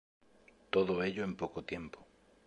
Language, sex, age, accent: Spanish, male, 30-39, España: Sur peninsular (Andalucia, Extremadura, Murcia)